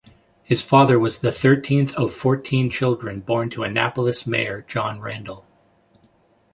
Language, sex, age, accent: English, male, 40-49, Canadian English